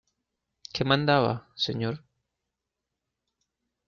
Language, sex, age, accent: Spanish, male, 19-29, Andino-Pacífico: Colombia, Perú, Ecuador, oeste de Bolivia y Venezuela andina